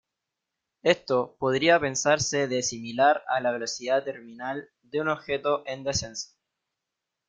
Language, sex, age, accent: Spanish, male, 19-29, Chileno: Chile, Cuyo